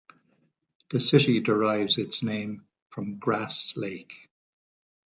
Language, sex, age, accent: English, male, 70-79, Irish English